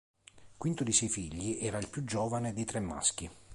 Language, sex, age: Italian, male, 40-49